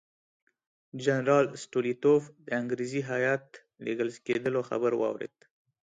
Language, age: Pashto, 19-29